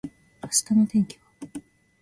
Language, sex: Japanese, female